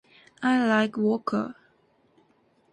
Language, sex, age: English, female, 19-29